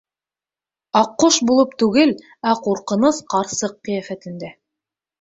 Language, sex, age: Bashkir, female, 19-29